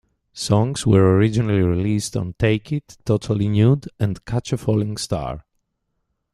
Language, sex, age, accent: English, male, 40-49, Canadian English